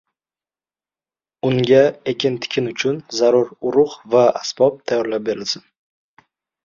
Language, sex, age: Uzbek, male, 19-29